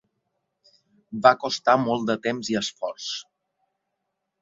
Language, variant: Catalan, Balear